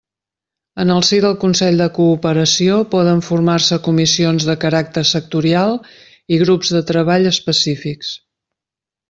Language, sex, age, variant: Catalan, female, 50-59, Central